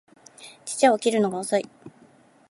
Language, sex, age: Japanese, female, 30-39